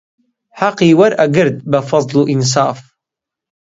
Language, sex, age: Central Kurdish, male, 19-29